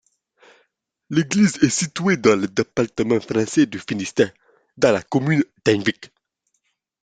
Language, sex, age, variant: French, male, under 19, Français de métropole